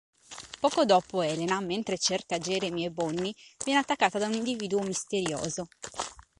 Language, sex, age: Italian, male, 30-39